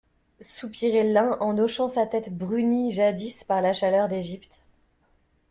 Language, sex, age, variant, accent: French, female, 30-39, Français d'Amérique du Nord, Français du Canada